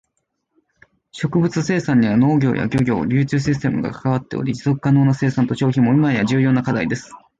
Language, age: Japanese, 19-29